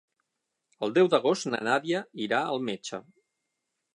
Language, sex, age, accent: Catalan, male, 50-59, balear; central